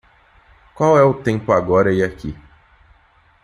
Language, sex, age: Portuguese, male, 19-29